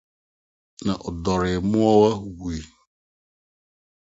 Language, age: Akan, 60-69